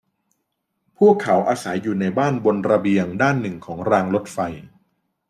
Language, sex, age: Thai, male, 30-39